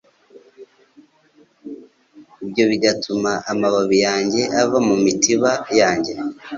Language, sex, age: Kinyarwanda, male, 30-39